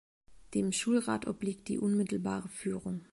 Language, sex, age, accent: German, female, 30-39, Deutschland Deutsch